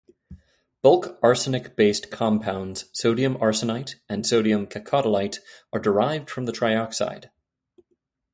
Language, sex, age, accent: English, male, 30-39, United States English